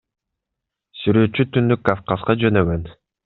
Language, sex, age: Kyrgyz, male, 19-29